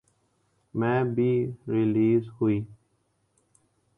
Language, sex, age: Urdu, male, 19-29